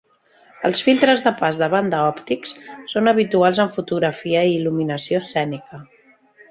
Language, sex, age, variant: Catalan, female, 40-49, Central